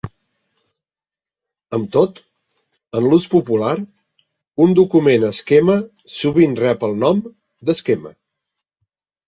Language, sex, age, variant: Catalan, male, 60-69, Central